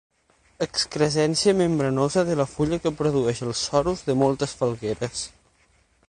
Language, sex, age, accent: Catalan, male, 19-29, central; nord-occidental